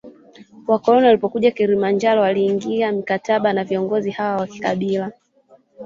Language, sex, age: Swahili, female, 19-29